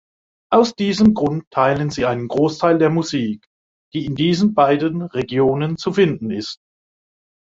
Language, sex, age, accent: German, male, 60-69, Deutschland Deutsch